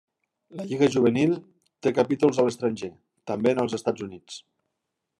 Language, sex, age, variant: Catalan, male, 40-49, Central